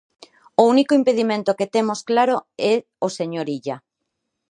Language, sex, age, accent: Galician, female, 40-49, Normativo (estándar); Neofalante